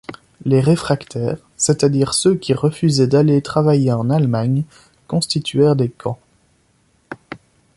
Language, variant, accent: French, Français d'Europe, Français de Belgique